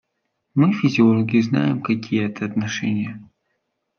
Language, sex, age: Russian, male, 19-29